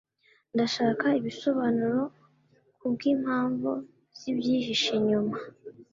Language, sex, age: Kinyarwanda, female, under 19